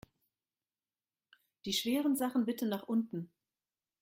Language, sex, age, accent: German, female, 40-49, Deutschland Deutsch